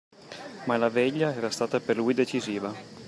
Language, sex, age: Italian, male, 30-39